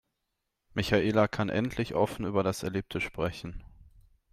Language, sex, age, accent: German, male, 19-29, Deutschland Deutsch